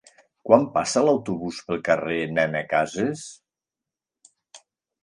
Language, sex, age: Catalan, male, 60-69